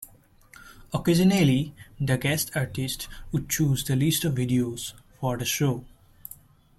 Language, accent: English, India and South Asia (India, Pakistan, Sri Lanka)